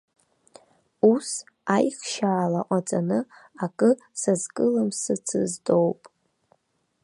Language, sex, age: Abkhazian, female, under 19